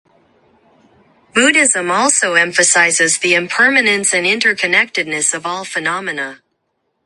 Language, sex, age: English, female, 19-29